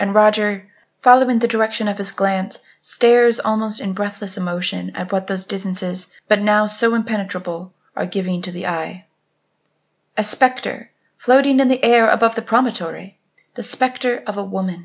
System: none